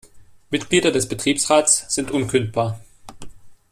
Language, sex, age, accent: German, male, 19-29, Deutschland Deutsch